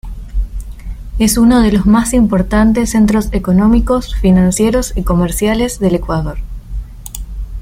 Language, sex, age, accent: Spanish, female, 19-29, Rioplatense: Argentina, Uruguay, este de Bolivia, Paraguay